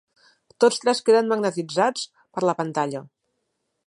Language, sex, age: Catalan, female, 40-49